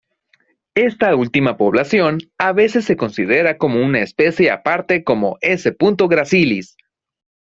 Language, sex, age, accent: Spanish, male, 19-29, México